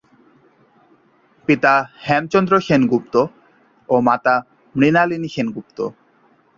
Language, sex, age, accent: Bengali, male, 19-29, প্রমিত